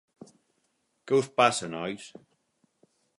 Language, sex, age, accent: Catalan, male, 50-59, mallorquí